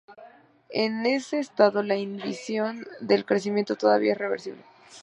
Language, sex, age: Spanish, female, 19-29